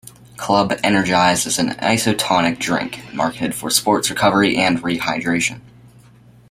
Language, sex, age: English, male, under 19